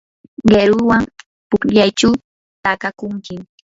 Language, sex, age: Yanahuanca Pasco Quechua, female, 19-29